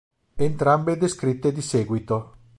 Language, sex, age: Italian, male, 50-59